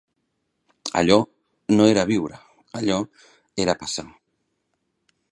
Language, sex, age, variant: Catalan, male, 40-49, Central